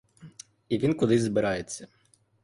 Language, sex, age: Ukrainian, male, 19-29